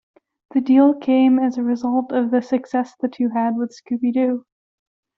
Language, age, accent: English, 19-29, United States English